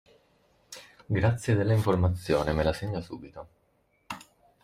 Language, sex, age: Italian, male, 30-39